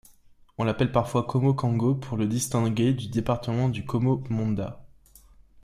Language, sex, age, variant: French, male, 19-29, Français de métropole